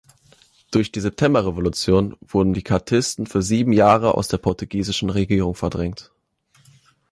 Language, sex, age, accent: German, male, 19-29, Deutschland Deutsch